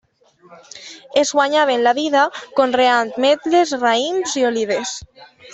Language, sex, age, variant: Catalan, female, 19-29, Central